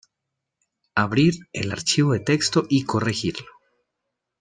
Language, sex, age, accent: Spanish, male, 30-39, Andino-Pacífico: Colombia, Perú, Ecuador, oeste de Bolivia y Venezuela andina